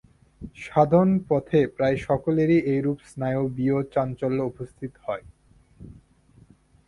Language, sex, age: Bengali, male, 19-29